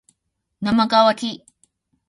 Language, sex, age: Japanese, female, 40-49